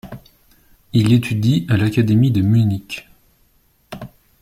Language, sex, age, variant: French, male, 19-29, Français de métropole